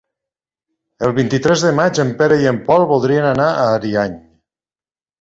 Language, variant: Catalan, Nord-Occidental